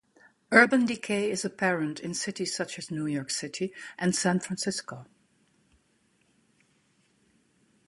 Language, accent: English, England English